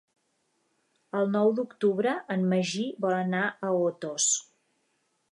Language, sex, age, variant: Catalan, female, 40-49, Septentrional